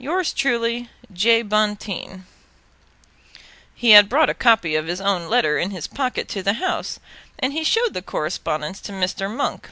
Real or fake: real